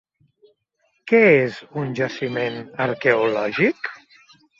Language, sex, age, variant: Catalan, male, 40-49, Central